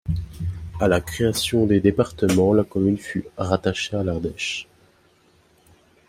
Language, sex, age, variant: French, male, 19-29, Français de métropole